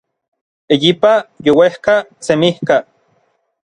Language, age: Orizaba Nahuatl, 30-39